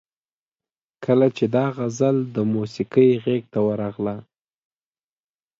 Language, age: Pashto, 19-29